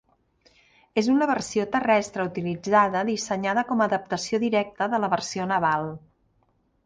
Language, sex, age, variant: Catalan, female, 50-59, Central